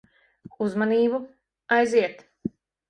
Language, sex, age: Latvian, female, 40-49